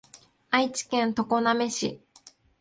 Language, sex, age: Japanese, female, 19-29